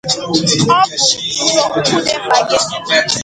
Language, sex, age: Igbo, female, 19-29